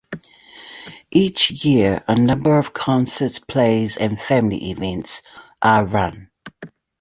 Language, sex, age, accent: English, female, 50-59, New Zealand English